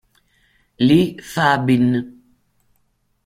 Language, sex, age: Italian, female, 60-69